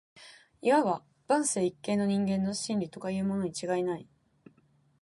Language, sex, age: Japanese, female, 19-29